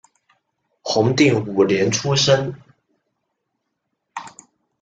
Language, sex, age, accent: Chinese, male, under 19, 出生地：广东省